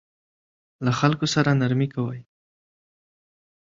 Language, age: Pashto, 19-29